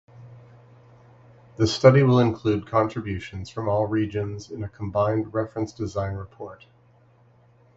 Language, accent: English, United States English